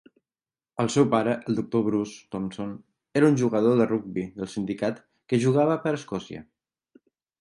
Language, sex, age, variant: Catalan, male, 30-39, Central